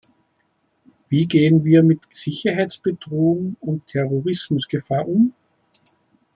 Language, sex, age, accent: German, male, 40-49, Österreichisches Deutsch